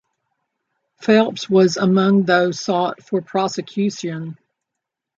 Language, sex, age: English, female, 50-59